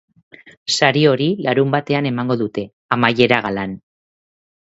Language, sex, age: Basque, female, 40-49